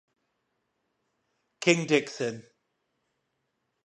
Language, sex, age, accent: English, male, 30-39, England English